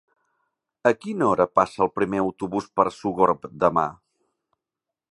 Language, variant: Catalan, Central